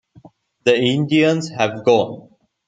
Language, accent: English, India and South Asia (India, Pakistan, Sri Lanka)